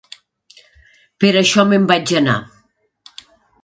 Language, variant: Catalan, Nord-Occidental